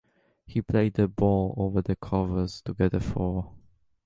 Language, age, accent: English, under 19, England English